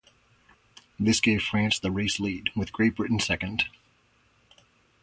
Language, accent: English, United States English